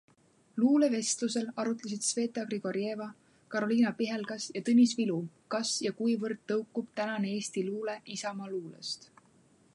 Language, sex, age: Estonian, female, 19-29